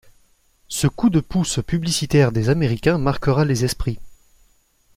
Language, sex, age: French, male, 19-29